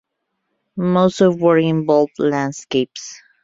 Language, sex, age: English, female, 30-39